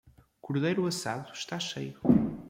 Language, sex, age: Portuguese, male, 19-29